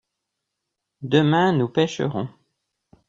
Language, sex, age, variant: French, male, 40-49, Français de métropole